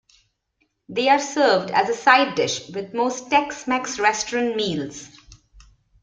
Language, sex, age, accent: English, female, 40-49, India and South Asia (India, Pakistan, Sri Lanka)